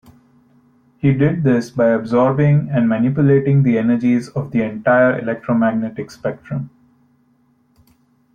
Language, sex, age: English, male, 19-29